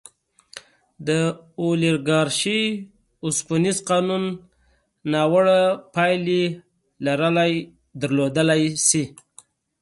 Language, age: Pashto, 30-39